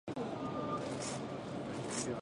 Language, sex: Japanese, female